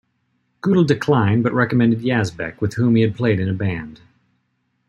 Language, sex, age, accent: English, male, 19-29, United States English